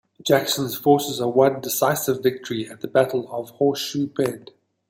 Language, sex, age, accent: English, female, 40-49, Southern African (South Africa, Zimbabwe, Namibia)